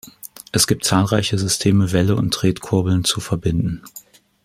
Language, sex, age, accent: German, male, 40-49, Deutschland Deutsch